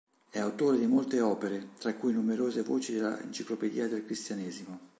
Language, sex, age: Italian, male, 50-59